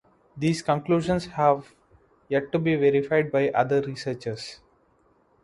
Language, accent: English, India and South Asia (India, Pakistan, Sri Lanka)